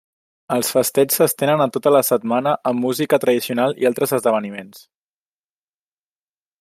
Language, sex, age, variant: Catalan, male, under 19, Central